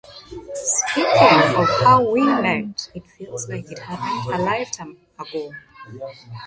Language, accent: English, United States English